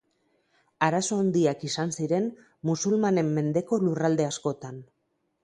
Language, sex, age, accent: Basque, female, 40-49, Mendebalekoa (Araba, Bizkaia, Gipuzkoako mendebaleko herri batzuk)